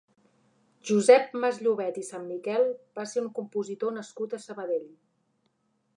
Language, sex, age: Catalan, female, 30-39